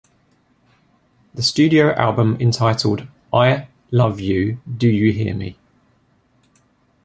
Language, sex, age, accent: English, male, 40-49, England English